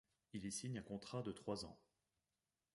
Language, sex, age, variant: French, male, 40-49, Français de métropole